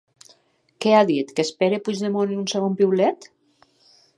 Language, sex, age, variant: Catalan, female, 50-59, Nord-Occidental